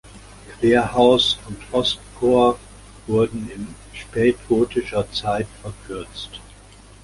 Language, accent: German, Deutschland Deutsch